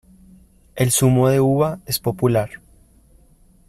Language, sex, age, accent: Spanish, male, 19-29, Andino-Pacífico: Colombia, Perú, Ecuador, oeste de Bolivia y Venezuela andina